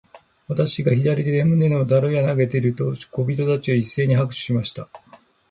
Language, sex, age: Japanese, male, 50-59